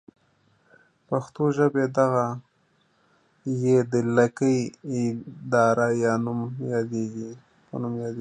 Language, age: Pashto, 30-39